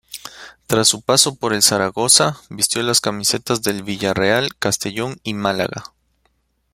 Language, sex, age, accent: Spanish, male, 19-29, Andino-Pacífico: Colombia, Perú, Ecuador, oeste de Bolivia y Venezuela andina